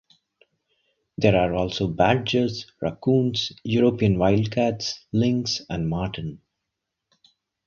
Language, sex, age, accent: English, male, 30-39, India and South Asia (India, Pakistan, Sri Lanka)